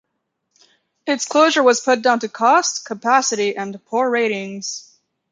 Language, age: English, 19-29